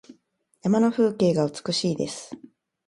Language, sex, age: Japanese, female, 40-49